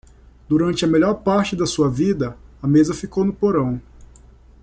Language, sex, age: Portuguese, male, 19-29